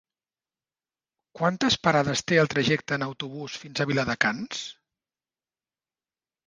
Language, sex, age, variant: Catalan, male, 40-49, Central